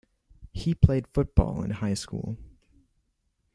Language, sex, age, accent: English, male, under 19, Canadian English